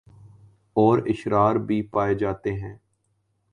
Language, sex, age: Urdu, male, 19-29